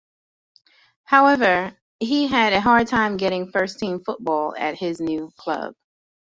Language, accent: English, United States English